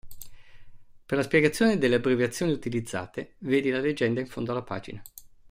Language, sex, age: Italian, male, 50-59